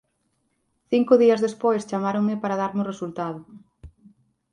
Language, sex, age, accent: Galician, female, 30-39, Atlántico (seseo e gheada)